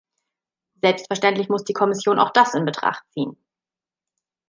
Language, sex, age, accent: German, female, 30-39, Deutschland Deutsch